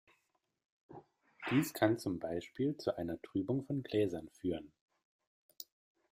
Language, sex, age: German, male, 30-39